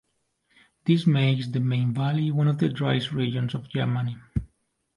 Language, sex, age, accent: English, male, 19-29, England English